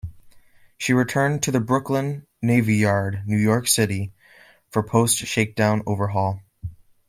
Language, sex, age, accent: English, male, under 19, United States English